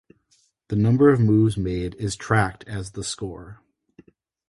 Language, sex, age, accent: English, male, 30-39, United States English